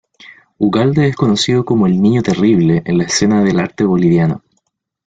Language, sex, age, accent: Spanish, male, 19-29, Chileno: Chile, Cuyo